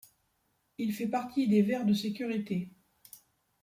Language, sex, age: French, female, 50-59